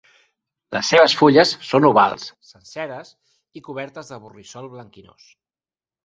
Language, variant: Catalan, Central